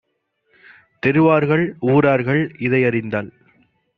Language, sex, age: Tamil, male, 30-39